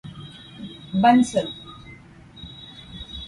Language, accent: English, India and South Asia (India, Pakistan, Sri Lanka)